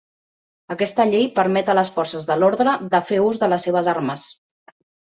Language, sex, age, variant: Catalan, female, 30-39, Central